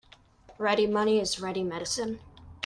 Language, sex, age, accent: English, male, under 19, United States English